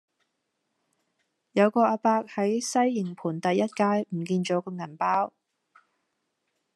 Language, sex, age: Cantonese, female, 30-39